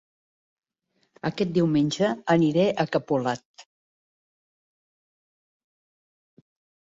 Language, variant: Catalan, Central